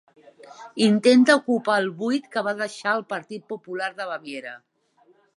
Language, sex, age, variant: Catalan, female, 50-59, Central